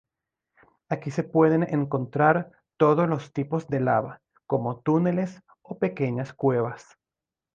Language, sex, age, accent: Spanish, male, 30-39, Caribe: Cuba, Venezuela, Puerto Rico, República Dominicana, Panamá, Colombia caribeña, México caribeño, Costa del golfo de México